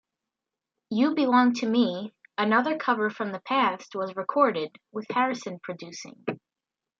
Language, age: English, under 19